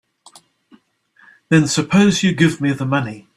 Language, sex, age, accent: English, male, 60-69, New Zealand English